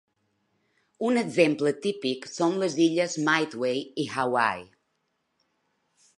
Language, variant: Catalan, Balear